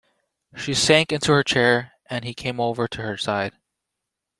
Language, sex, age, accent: English, male, 19-29, United States English